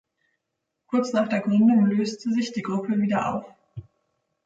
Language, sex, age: German, female, 19-29